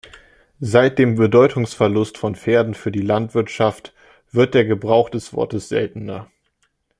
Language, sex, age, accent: German, male, under 19, Deutschland Deutsch